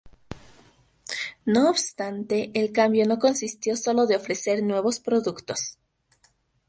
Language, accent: Spanish, Andino-Pacífico: Colombia, Perú, Ecuador, oeste de Bolivia y Venezuela andina